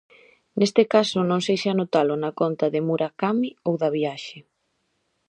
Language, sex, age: Galician, female, 19-29